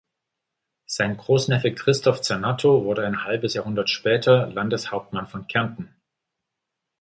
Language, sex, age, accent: German, male, 40-49, Deutschland Deutsch